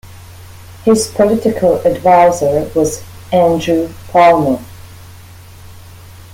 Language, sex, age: English, female, 30-39